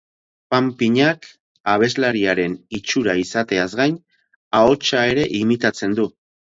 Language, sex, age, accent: Basque, male, 50-59, Erdialdekoa edo Nafarra (Gipuzkoa, Nafarroa)